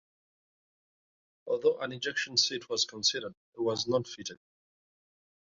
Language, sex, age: English, male, 19-29